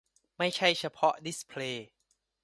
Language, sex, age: Thai, male, 19-29